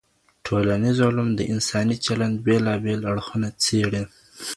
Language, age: Pashto, 19-29